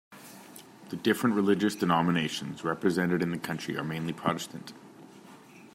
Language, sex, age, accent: English, female, 40-49, Canadian English